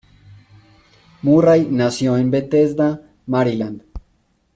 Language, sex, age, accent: Spanish, male, 30-39, Caribe: Cuba, Venezuela, Puerto Rico, República Dominicana, Panamá, Colombia caribeña, México caribeño, Costa del golfo de México